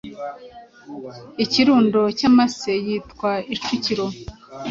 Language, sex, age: Kinyarwanda, female, 19-29